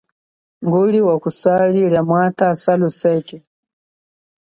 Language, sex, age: Chokwe, female, 40-49